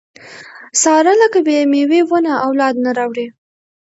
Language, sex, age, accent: Pashto, female, under 19, کندهاری لهجه